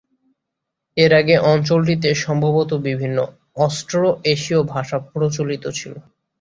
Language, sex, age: Bengali, male, 19-29